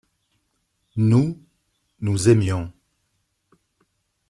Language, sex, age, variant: French, male, 50-59, Français de métropole